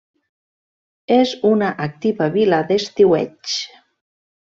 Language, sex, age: Catalan, female, 50-59